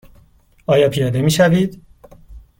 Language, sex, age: Persian, male, 19-29